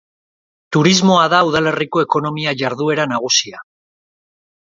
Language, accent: Basque, Erdialdekoa edo Nafarra (Gipuzkoa, Nafarroa)